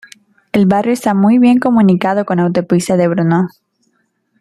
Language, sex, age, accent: Spanish, female, under 19, Andino-Pacífico: Colombia, Perú, Ecuador, oeste de Bolivia y Venezuela andina